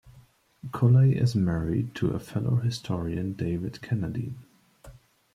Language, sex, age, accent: English, male, 19-29, United States English